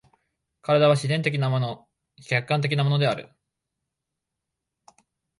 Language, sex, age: Japanese, male, 19-29